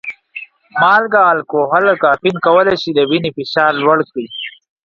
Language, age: Pashto, 19-29